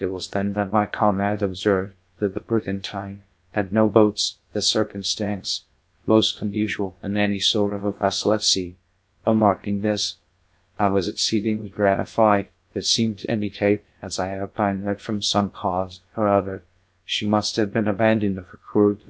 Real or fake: fake